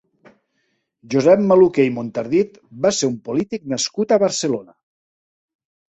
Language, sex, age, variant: Catalan, male, 40-49, Central